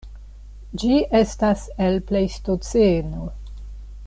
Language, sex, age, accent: Esperanto, female, 60-69, Internacia